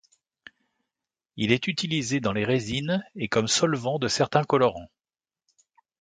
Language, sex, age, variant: French, male, 50-59, Français de métropole